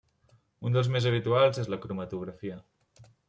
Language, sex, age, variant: Catalan, male, 19-29, Central